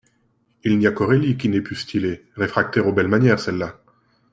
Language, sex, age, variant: French, male, 19-29, Français de métropole